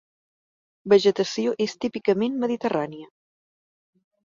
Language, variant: Catalan, Central